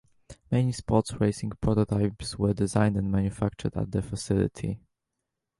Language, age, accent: English, under 19, England English